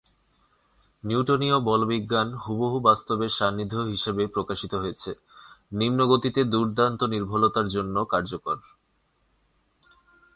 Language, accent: Bengali, Bangladeshi